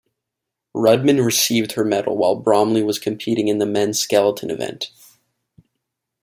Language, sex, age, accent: English, male, 19-29, Canadian English